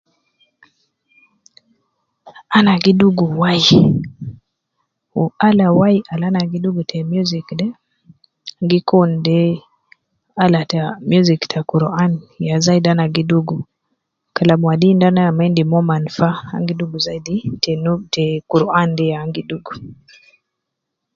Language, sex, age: Nubi, female, 30-39